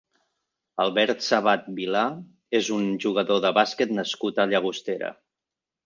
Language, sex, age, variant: Catalan, male, 50-59, Central